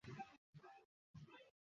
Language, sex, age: Bengali, male, 40-49